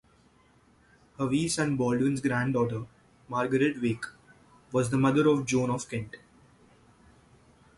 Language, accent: English, India and South Asia (India, Pakistan, Sri Lanka)